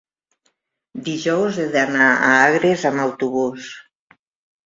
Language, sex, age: Catalan, female, 60-69